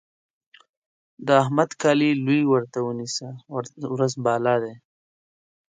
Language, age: Pashto, 19-29